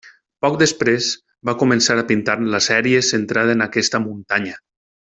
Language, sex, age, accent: Catalan, male, 30-39, valencià